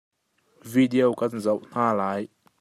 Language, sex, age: Hakha Chin, male, 30-39